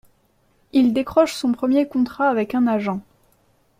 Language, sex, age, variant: French, female, 19-29, Français de métropole